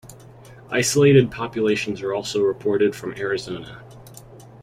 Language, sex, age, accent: English, male, under 19, United States English